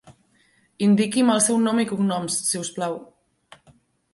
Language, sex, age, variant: Catalan, female, 19-29, Central